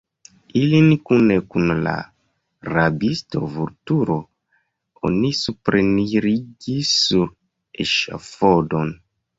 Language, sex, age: Esperanto, male, 30-39